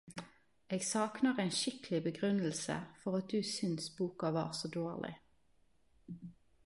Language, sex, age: Norwegian Nynorsk, female, 30-39